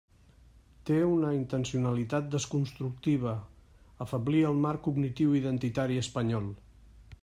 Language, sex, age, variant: Catalan, male, 50-59, Central